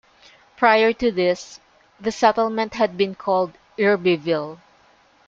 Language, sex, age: English, female, 50-59